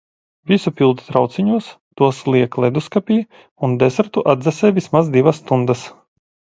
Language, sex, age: Latvian, male, 40-49